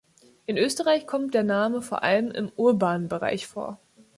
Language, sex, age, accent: German, female, 19-29, Deutschland Deutsch